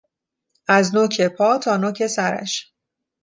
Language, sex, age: Persian, female, 30-39